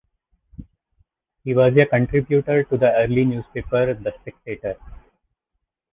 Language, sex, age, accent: English, male, 30-39, United States English